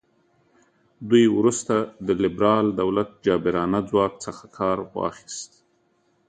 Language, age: Pashto, 50-59